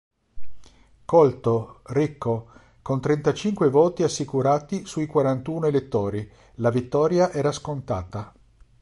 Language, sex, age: Italian, male, 50-59